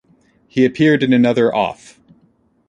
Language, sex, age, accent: English, male, 30-39, United States English